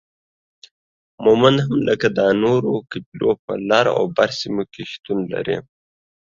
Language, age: Pashto, under 19